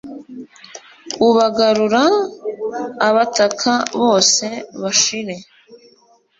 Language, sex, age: Kinyarwanda, female, 19-29